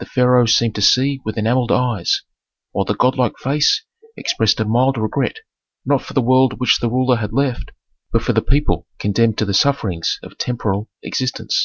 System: none